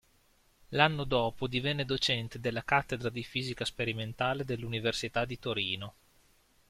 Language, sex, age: Italian, male, 30-39